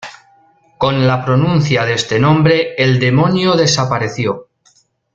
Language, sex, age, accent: Spanish, male, 40-49, España: Centro-Sur peninsular (Madrid, Toledo, Castilla-La Mancha)